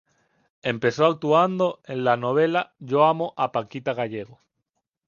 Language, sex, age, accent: Spanish, male, 19-29, España: Islas Canarias